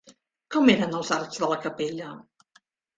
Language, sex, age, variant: Catalan, female, 50-59, Nord-Occidental